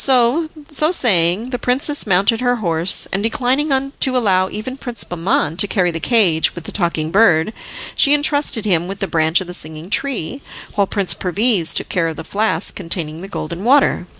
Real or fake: real